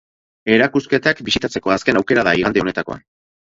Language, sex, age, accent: Basque, male, 50-59, Erdialdekoa edo Nafarra (Gipuzkoa, Nafarroa)